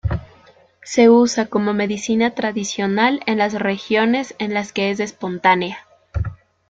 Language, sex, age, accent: Spanish, female, 19-29, Andino-Pacífico: Colombia, Perú, Ecuador, oeste de Bolivia y Venezuela andina